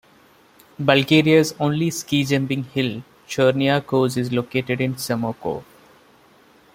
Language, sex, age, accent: English, male, 30-39, India and South Asia (India, Pakistan, Sri Lanka)